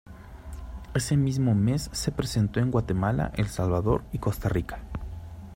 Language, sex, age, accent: Spanish, male, 30-39, México